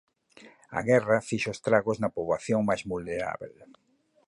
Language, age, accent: Galician, 50-59, Central (gheada)